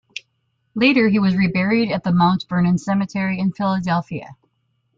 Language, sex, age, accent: English, female, 60-69, United States English